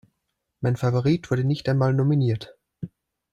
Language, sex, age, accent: German, male, 30-39, Österreichisches Deutsch